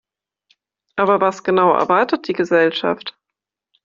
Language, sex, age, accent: German, female, 19-29, Deutschland Deutsch